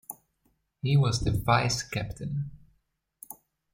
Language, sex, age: English, male, 30-39